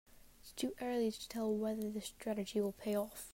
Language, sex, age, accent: English, female, under 19, England English